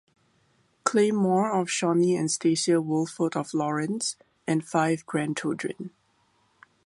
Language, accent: English, Singaporean English